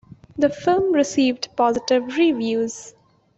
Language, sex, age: English, female, 19-29